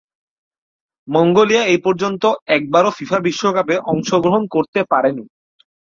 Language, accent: Bengali, Native